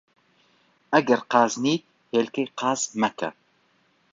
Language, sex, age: Central Kurdish, male, 30-39